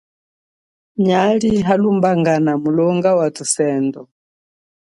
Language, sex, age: Chokwe, female, 40-49